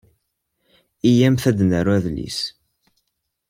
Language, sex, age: Kabyle, male, under 19